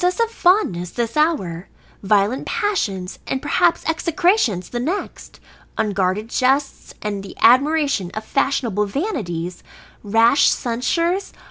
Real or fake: real